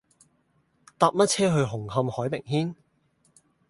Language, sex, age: Cantonese, male, 19-29